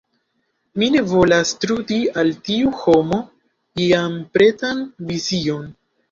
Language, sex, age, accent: Esperanto, male, 19-29, Internacia